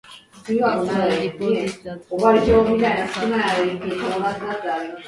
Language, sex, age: English, female, 19-29